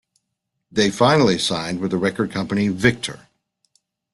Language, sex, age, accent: English, male, 60-69, United States English